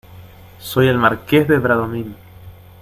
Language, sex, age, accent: Spanish, male, 19-29, Rioplatense: Argentina, Uruguay, este de Bolivia, Paraguay